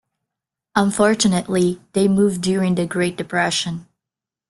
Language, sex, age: English, female, 19-29